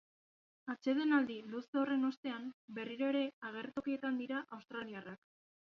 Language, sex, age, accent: Basque, female, 19-29, Erdialdekoa edo Nafarra (Gipuzkoa, Nafarroa)